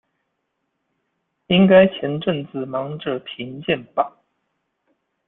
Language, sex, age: Chinese, male, 30-39